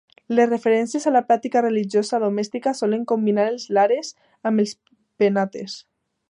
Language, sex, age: Catalan, female, under 19